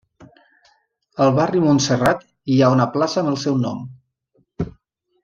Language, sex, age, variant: Catalan, male, 40-49, Nord-Occidental